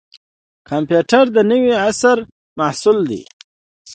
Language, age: Pashto, 30-39